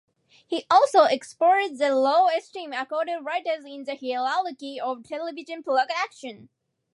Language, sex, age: English, female, 19-29